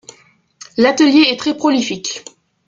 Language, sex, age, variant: French, female, 19-29, Français de métropole